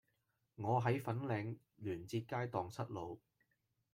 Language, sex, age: Cantonese, male, 19-29